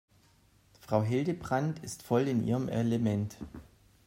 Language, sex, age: German, male, 30-39